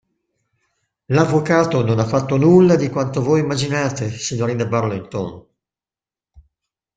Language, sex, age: Italian, male, 40-49